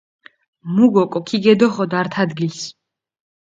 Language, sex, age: Mingrelian, female, 19-29